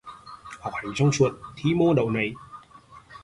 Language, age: Vietnamese, 19-29